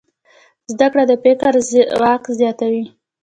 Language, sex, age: Pashto, female, under 19